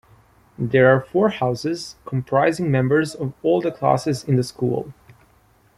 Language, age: English, 19-29